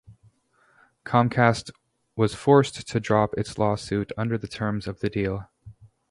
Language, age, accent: English, 30-39, United States English